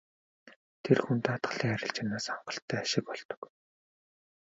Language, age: Mongolian, 19-29